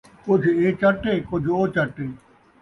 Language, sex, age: Saraiki, male, 50-59